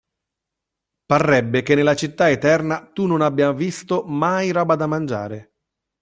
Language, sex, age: Italian, male, 40-49